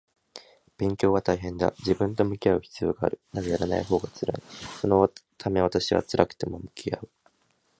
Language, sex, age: Japanese, male, 19-29